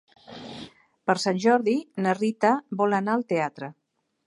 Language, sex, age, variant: Catalan, female, 50-59, Central